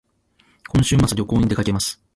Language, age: Japanese, 40-49